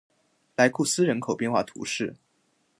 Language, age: Chinese, under 19